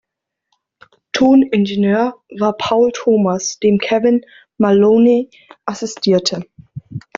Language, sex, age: German, female, under 19